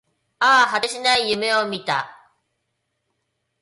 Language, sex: Japanese, female